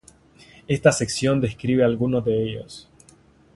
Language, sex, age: Spanish, male, 19-29